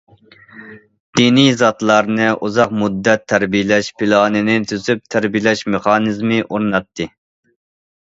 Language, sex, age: Uyghur, male, 30-39